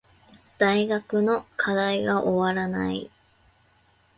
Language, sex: Japanese, female